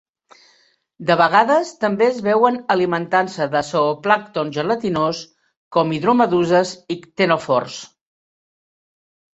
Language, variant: Catalan, Central